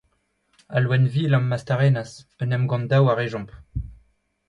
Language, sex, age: Breton, male, 19-29